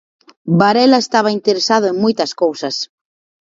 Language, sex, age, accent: Galician, female, 30-39, Atlántico (seseo e gheada)